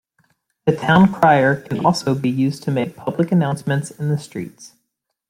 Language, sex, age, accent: English, male, 30-39, United States English